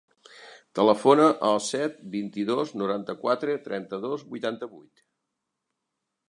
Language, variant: Catalan, Central